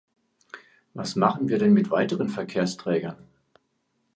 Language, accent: German, Deutschland Deutsch